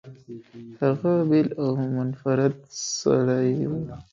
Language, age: Pashto, 19-29